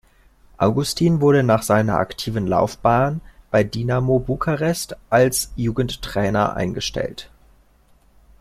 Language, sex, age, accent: German, male, 19-29, Deutschland Deutsch